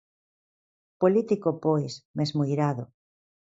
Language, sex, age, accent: Galician, female, 50-59, Normativo (estándar)